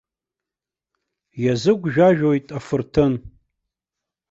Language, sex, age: Abkhazian, male, 30-39